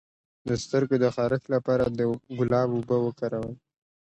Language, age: Pashto, 19-29